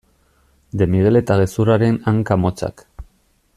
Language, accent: Basque, Erdialdekoa edo Nafarra (Gipuzkoa, Nafarroa)